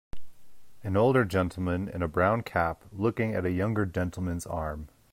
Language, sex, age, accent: English, male, 30-39, United States English